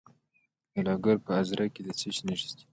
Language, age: Pashto, 19-29